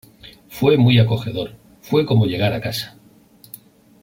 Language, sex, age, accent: Spanish, male, 50-59, España: Norte peninsular (Asturias, Castilla y León, Cantabria, País Vasco, Navarra, Aragón, La Rioja, Guadalajara, Cuenca)